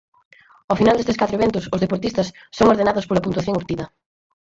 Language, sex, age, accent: Galician, female, 19-29, Atlántico (seseo e gheada)